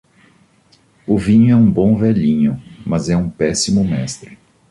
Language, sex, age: Portuguese, male, 50-59